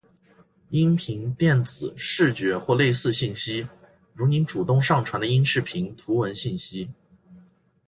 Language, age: Chinese, 19-29